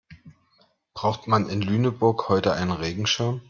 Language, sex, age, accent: German, male, 30-39, Deutschland Deutsch